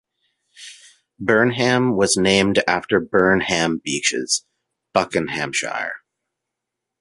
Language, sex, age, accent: English, male, 30-39, Canadian English